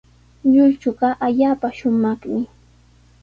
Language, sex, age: Sihuas Ancash Quechua, female, 30-39